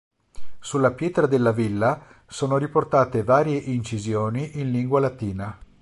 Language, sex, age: Italian, male, 50-59